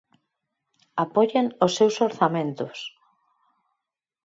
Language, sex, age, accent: Galician, female, 30-39, Normativo (estándar)